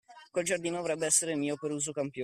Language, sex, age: Italian, male, 19-29